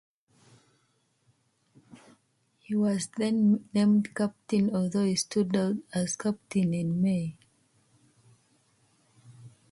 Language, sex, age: English, female, 19-29